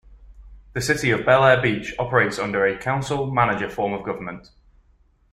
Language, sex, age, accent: English, male, 19-29, England English